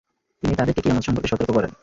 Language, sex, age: Bengali, male, 19-29